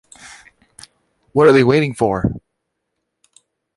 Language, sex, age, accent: English, male, 19-29, United States English